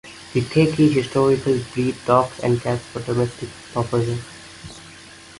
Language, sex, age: English, male, under 19